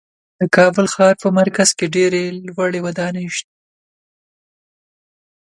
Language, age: Pashto, 19-29